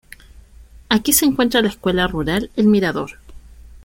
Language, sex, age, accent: Spanish, female, 19-29, Chileno: Chile, Cuyo